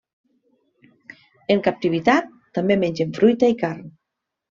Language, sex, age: Catalan, female, 40-49